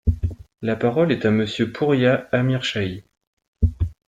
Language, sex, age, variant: French, male, 30-39, Français de métropole